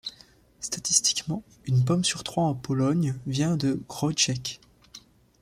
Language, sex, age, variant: French, male, 19-29, Français de métropole